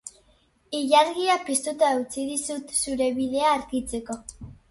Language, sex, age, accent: Basque, female, 40-49, Erdialdekoa edo Nafarra (Gipuzkoa, Nafarroa)